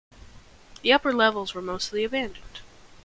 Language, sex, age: English, male, 19-29